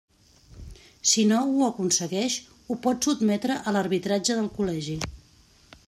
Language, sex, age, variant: Catalan, female, 50-59, Central